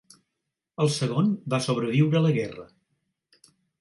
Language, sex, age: Catalan, male, 60-69